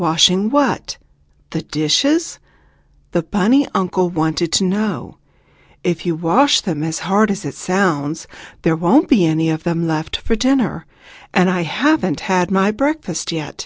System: none